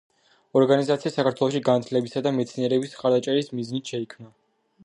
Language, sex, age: Georgian, female, 19-29